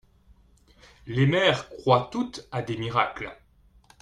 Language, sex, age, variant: French, male, 30-39, Français de métropole